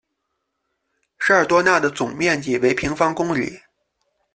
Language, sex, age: Chinese, male, 30-39